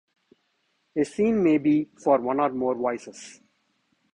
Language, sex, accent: English, male, India and South Asia (India, Pakistan, Sri Lanka)